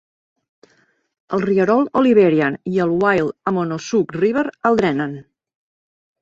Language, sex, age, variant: Catalan, female, 40-49, Central